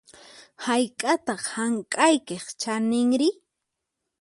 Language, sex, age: Puno Quechua, female, 19-29